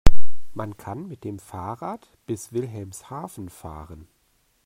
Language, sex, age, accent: German, male, 40-49, Deutschland Deutsch